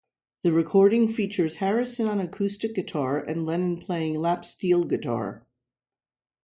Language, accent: English, United States English